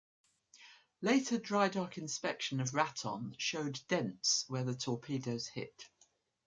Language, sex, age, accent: English, female, 60-69, England English